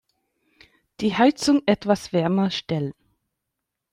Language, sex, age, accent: German, male, 40-49, Deutschland Deutsch